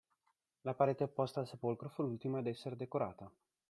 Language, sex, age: Italian, male, 30-39